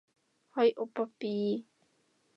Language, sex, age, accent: Japanese, female, 19-29, 標準語